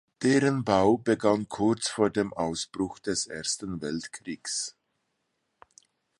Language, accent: German, Schweizerdeutsch